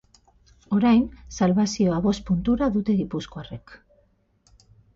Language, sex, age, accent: Basque, female, 40-49, Mendebalekoa (Araba, Bizkaia, Gipuzkoako mendebaleko herri batzuk); Batua